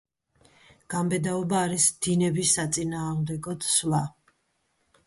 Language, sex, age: Georgian, female, 50-59